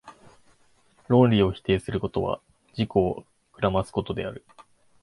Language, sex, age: Japanese, male, 19-29